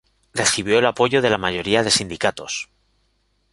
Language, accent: Spanish, España: Centro-Sur peninsular (Madrid, Toledo, Castilla-La Mancha)